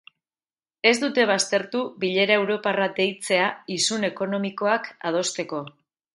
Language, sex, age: Basque, female, 40-49